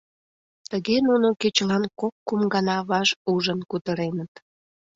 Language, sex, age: Mari, female, 30-39